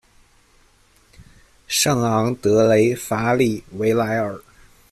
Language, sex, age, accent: Chinese, male, 19-29, 出生地：河北省